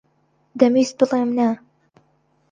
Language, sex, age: Central Kurdish, female, under 19